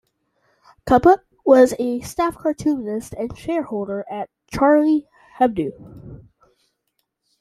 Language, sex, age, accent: English, male, under 19, United States English